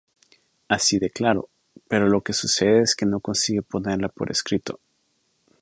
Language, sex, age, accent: Spanish, male, 40-49, América central